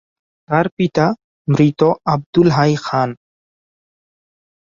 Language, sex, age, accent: Bengali, male, 19-29, fluent